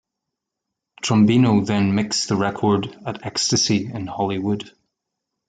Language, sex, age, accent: English, male, 40-49, Irish English